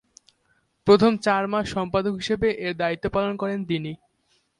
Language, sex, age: Bengali, male, under 19